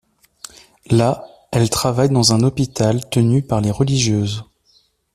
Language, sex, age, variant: French, male, 30-39, Français de métropole